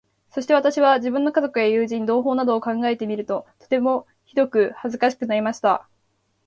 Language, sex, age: Japanese, female, 19-29